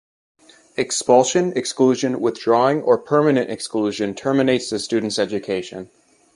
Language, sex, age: English, male, 19-29